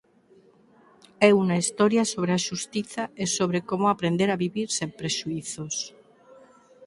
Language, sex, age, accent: Galician, female, 50-59, Normativo (estándar)